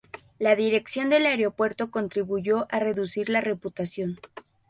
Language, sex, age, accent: Spanish, female, 19-29, México